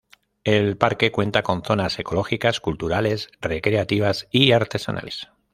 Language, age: Spanish, 30-39